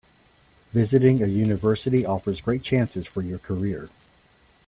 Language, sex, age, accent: English, male, 40-49, United States English